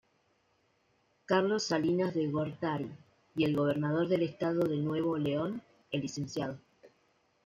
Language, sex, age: Spanish, female, 19-29